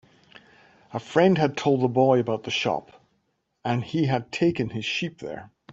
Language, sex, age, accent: English, male, 50-59, Irish English